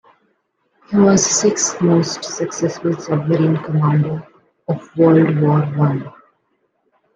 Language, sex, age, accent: English, female, 19-29, India and South Asia (India, Pakistan, Sri Lanka)